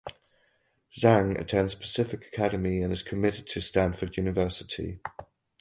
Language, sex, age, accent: English, male, 30-39, England English